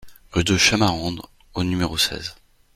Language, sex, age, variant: French, male, 40-49, Français de métropole